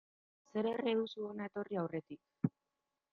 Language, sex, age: Basque, female, 19-29